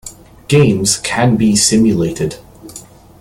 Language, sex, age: English, male, 19-29